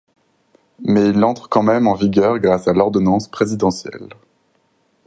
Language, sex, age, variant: French, male, 19-29, Français de métropole